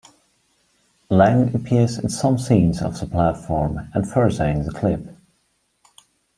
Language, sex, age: English, male, 30-39